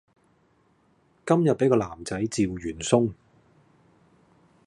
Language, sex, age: Cantonese, male, 40-49